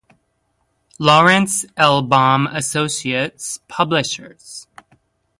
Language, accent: English, United States English